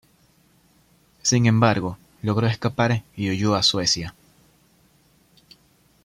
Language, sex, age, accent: Spanish, male, 19-29, Andino-Pacífico: Colombia, Perú, Ecuador, oeste de Bolivia y Venezuela andina